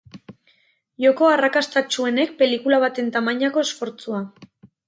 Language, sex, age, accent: Basque, female, 30-39, Erdialdekoa edo Nafarra (Gipuzkoa, Nafarroa)